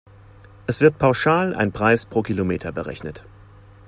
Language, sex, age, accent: German, male, 40-49, Deutschland Deutsch